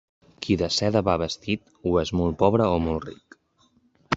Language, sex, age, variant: Catalan, male, under 19, Central